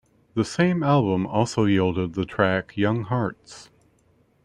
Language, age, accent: English, 40-49, United States English